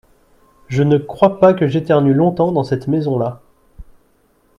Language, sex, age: French, male, 30-39